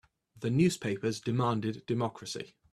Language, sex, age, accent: English, male, 30-39, England English